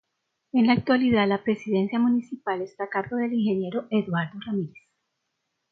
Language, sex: Spanish, female